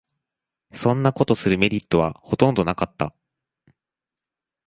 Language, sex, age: Japanese, male, 19-29